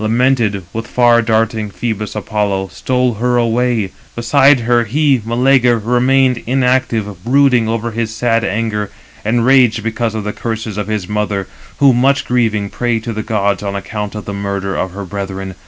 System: none